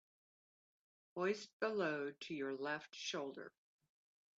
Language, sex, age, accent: English, female, 50-59, United States English